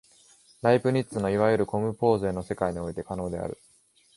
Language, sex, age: Japanese, male, 19-29